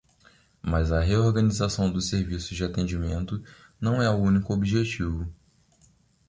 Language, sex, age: Portuguese, male, 19-29